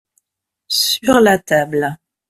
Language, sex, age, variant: French, male, 30-39, Français de métropole